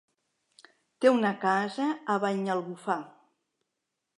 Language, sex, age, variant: Catalan, female, 60-69, Central